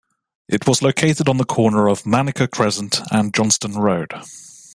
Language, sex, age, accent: English, male, 30-39, England English